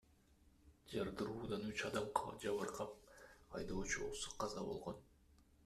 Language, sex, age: Kyrgyz, male, 19-29